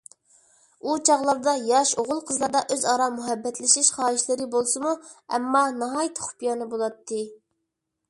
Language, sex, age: Uyghur, female, under 19